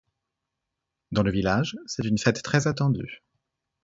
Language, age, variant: French, 30-39, Français de métropole